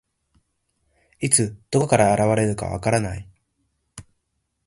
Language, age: Japanese, 19-29